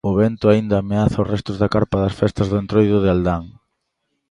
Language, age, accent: Galician, 30-39, Normativo (estándar)